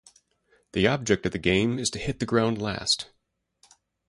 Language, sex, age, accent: English, male, 30-39, United States English